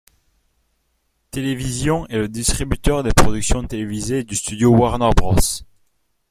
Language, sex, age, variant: French, male, 19-29, Français de métropole